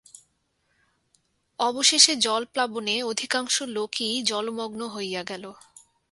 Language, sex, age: Bengali, female, 19-29